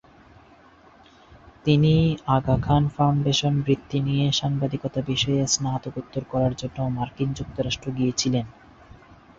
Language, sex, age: Bengali, male, 19-29